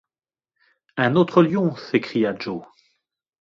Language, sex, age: French, male, 50-59